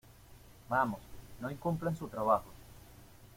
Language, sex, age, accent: Spanish, male, 30-39, Caribe: Cuba, Venezuela, Puerto Rico, República Dominicana, Panamá, Colombia caribeña, México caribeño, Costa del golfo de México